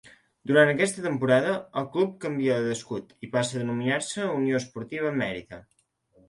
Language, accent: Catalan, central; septentrional